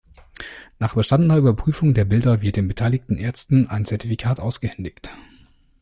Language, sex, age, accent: German, male, 30-39, Deutschland Deutsch